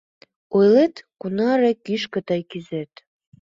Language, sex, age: Mari, female, under 19